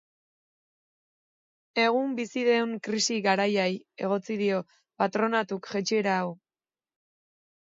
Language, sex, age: Basque, female, 30-39